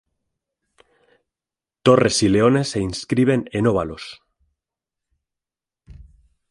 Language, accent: Spanish, España: Centro-Sur peninsular (Madrid, Toledo, Castilla-La Mancha)